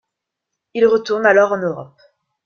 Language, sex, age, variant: French, female, under 19, Français de métropole